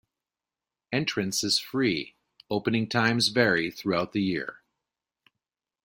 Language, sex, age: English, male, 40-49